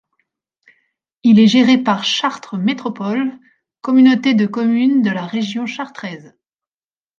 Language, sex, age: French, female, 40-49